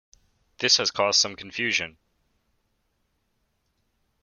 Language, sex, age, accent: English, male, under 19, United States English